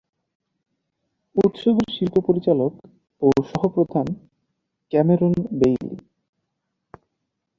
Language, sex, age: Bengali, male, 19-29